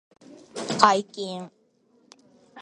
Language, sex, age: Japanese, female, 19-29